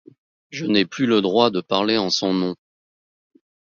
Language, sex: French, male